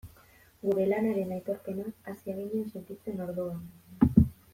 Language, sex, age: Basque, female, 19-29